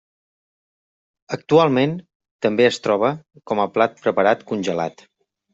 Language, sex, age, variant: Catalan, male, 40-49, Central